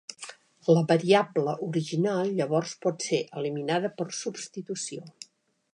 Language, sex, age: Catalan, female, 70-79